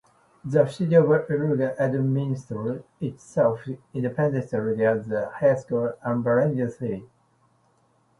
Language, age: English, 50-59